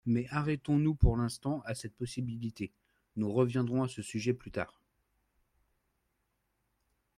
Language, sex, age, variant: French, male, 30-39, Français de métropole